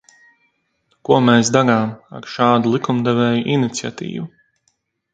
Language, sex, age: Latvian, male, 19-29